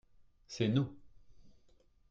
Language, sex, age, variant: French, male, 30-39, Français de métropole